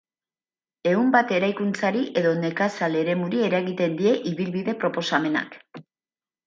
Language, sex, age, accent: Basque, female, 40-49, Mendebalekoa (Araba, Bizkaia, Gipuzkoako mendebaleko herri batzuk)